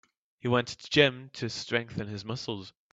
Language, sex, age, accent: English, male, 19-29, England English